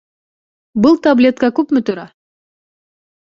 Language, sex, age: Bashkir, female, 19-29